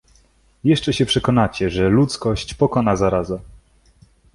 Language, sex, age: Polish, male, 19-29